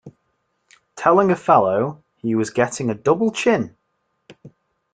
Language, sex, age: English, male, 19-29